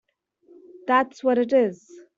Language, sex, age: English, female, 19-29